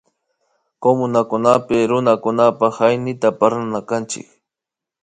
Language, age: Imbabura Highland Quichua, 30-39